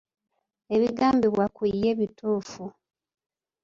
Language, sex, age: Ganda, female, 30-39